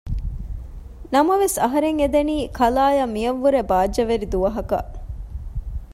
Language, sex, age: Divehi, female, 30-39